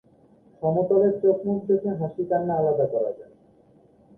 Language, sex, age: Bengali, male, 19-29